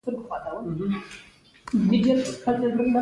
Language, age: Pashto, under 19